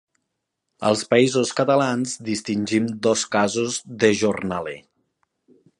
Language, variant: Catalan, Nord-Occidental